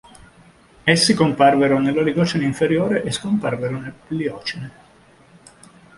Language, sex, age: Italian, male, 50-59